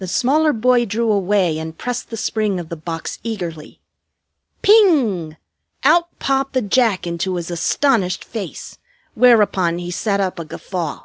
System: none